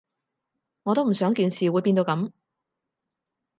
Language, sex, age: Cantonese, female, 30-39